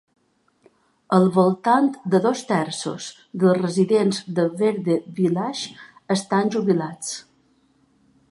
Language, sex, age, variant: Catalan, female, 50-59, Balear